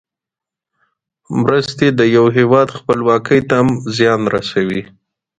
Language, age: Pashto, 30-39